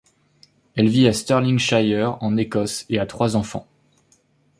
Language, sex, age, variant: French, male, 19-29, Français de métropole